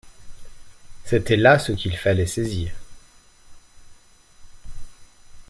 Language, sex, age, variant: French, male, 19-29, Français de métropole